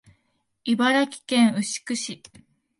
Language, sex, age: Japanese, female, 19-29